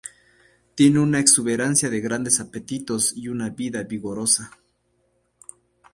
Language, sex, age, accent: Spanish, male, 19-29, México